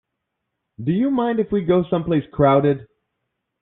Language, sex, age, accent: English, male, 19-29, United States English